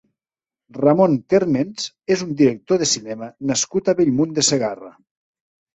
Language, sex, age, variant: Catalan, male, 40-49, Central